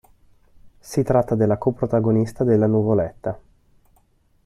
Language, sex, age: Italian, male, 19-29